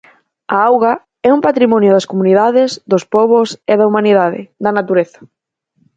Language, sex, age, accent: Galician, female, 19-29, Central (gheada)